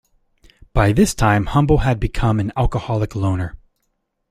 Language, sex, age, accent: English, male, 30-39, United States English